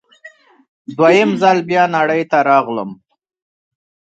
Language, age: Pashto, 30-39